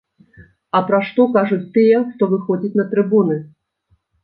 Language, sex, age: Belarusian, female, 40-49